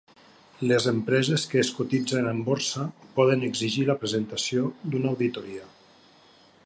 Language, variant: Catalan, Nord-Occidental